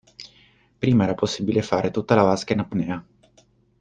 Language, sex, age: Italian, male, 19-29